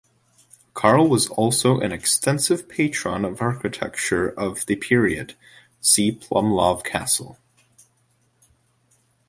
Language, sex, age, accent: English, male, 19-29, United States English